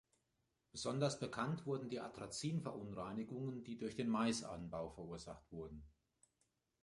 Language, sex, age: German, male, 50-59